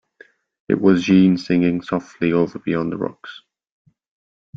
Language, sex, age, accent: English, male, 19-29, England English